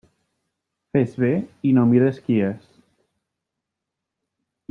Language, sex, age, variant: Catalan, male, 30-39, Septentrional